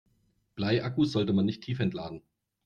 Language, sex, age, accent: German, male, 40-49, Deutschland Deutsch